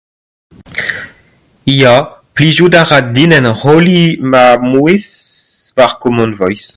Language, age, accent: Breton, 30-39, Kerneveg; Leoneg